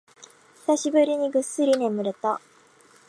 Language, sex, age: Japanese, female, 19-29